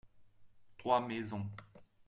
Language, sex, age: French, male, 40-49